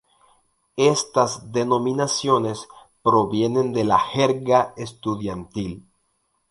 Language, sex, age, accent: Spanish, male, 19-29, Andino-Pacífico: Colombia, Perú, Ecuador, oeste de Bolivia y Venezuela andina